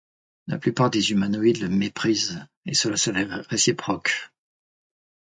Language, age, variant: French, 60-69, Français de métropole